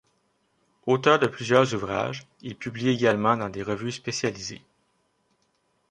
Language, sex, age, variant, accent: French, male, 30-39, Français d'Amérique du Nord, Français du Canada